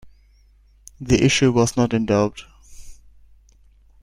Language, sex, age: English, male, under 19